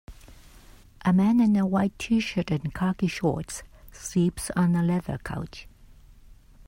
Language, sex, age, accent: English, female, 50-59, United States English